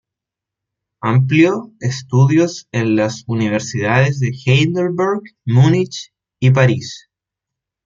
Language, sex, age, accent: Spanish, male, 19-29, Chileno: Chile, Cuyo